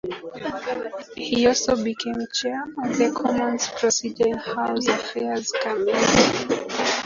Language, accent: English, United States English